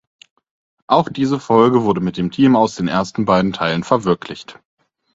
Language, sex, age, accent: German, male, 19-29, Deutschland Deutsch